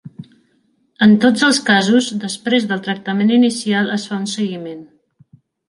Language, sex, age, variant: Catalan, female, 40-49, Central